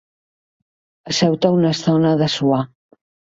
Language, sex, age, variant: Catalan, female, 70-79, Central